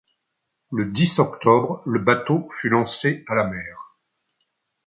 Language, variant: French, Français de métropole